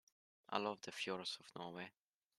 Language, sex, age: English, male, under 19